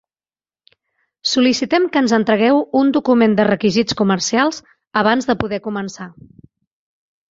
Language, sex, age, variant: Catalan, female, 40-49, Central